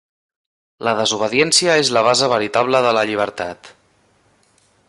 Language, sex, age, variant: Catalan, male, 19-29, Central